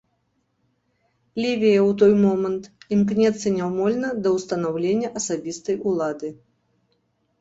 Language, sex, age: Belarusian, female, 50-59